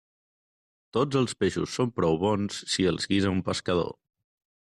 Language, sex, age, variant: Catalan, male, 30-39, Central